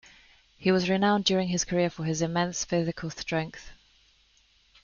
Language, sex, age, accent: English, female, 30-39, England English